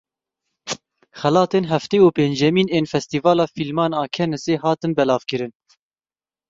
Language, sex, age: Kurdish, male, 19-29